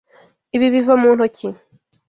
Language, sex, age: Kinyarwanda, female, 19-29